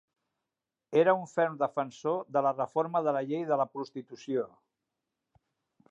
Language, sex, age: Catalan, male, 60-69